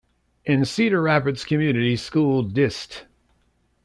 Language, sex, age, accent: English, male, 60-69, United States English